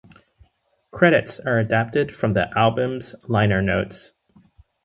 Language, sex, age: English, male, 19-29